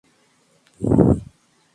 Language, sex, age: Swahili, female, 19-29